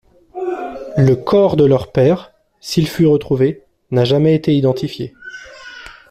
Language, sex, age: French, male, 40-49